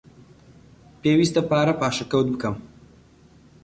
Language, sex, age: Central Kurdish, male, 19-29